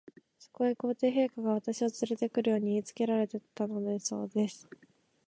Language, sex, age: Japanese, female, 19-29